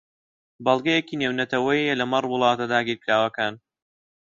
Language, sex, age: Central Kurdish, male, under 19